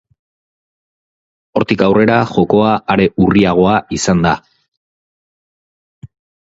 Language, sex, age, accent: Basque, male, 30-39, Erdialdekoa edo Nafarra (Gipuzkoa, Nafarroa)